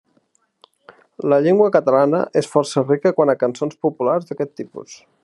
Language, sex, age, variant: Catalan, male, 30-39, Central